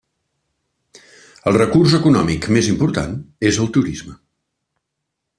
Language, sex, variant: Catalan, male, Central